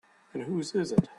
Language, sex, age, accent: English, male, 30-39, England English